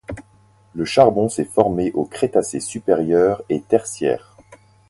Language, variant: French, Français de métropole